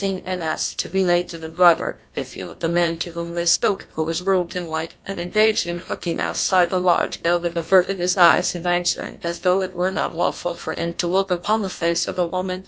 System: TTS, GlowTTS